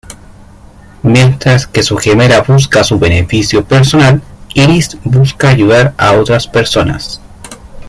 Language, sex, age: Spanish, male, 30-39